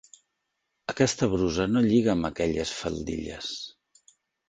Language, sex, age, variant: Catalan, male, 50-59, Central